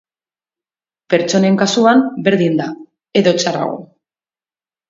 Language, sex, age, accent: Basque, female, 30-39, Mendebalekoa (Araba, Bizkaia, Gipuzkoako mendebaleko herri batzuk)